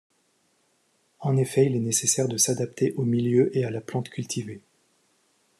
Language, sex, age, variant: French, male, 30-39, Français de métropole